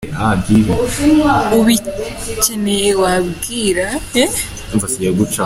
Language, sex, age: Kinyarwanda, female, under 19